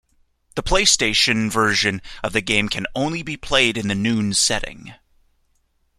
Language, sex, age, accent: English, male, 19-29, United States English